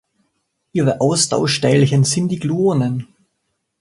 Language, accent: German, Österreichisches Deutsch